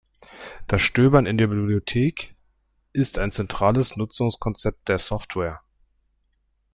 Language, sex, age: German, male, 30-39